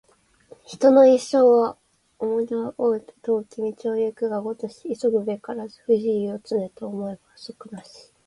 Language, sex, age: Japanese, female, 19-29